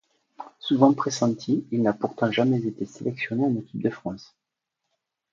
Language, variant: French, Français de métropole